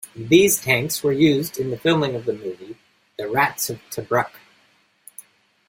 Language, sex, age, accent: English, male, 19-29, United States English